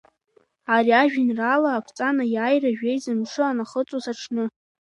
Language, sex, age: Abkhazian, female, 19-29